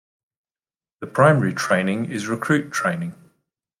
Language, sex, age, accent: English, male, 40-49, England English